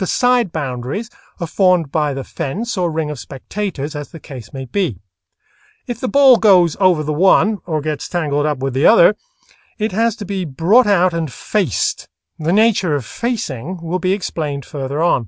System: none